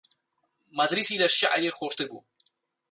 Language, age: Central Kurdish, 19-29